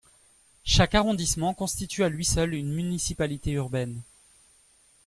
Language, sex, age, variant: French, male, 30-39, Français de métropole